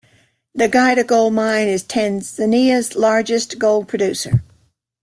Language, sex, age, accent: English, female, 60-69, United States English